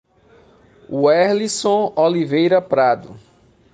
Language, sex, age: Portuguese, male, 40-49